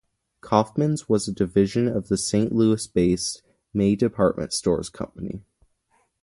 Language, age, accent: English, under 19, United States English